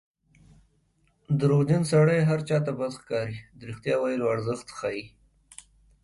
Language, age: Pashto, 19-29